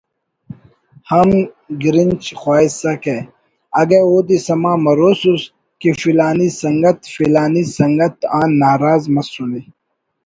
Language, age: Brahui, 30-39